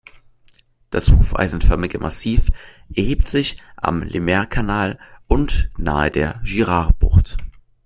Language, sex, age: German, male, under 19